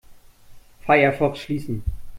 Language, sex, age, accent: German, male, 30-39, Deutschland Deutsch